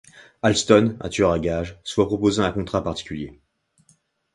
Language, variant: French, Français de métropole